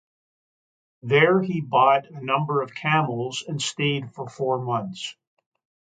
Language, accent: English, Canadian English